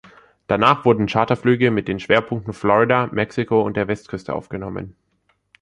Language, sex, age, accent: German, male, under 19, Deutschland Deutsch